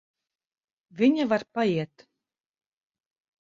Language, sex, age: Latvian, female, 30-39